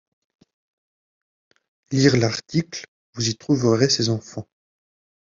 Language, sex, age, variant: French, male, 19-29, Français de métropole